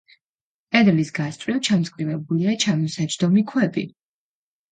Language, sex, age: Georgian, female, 19-29